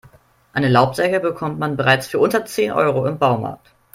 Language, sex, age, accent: German, male, under 19, Deutschland Deutsch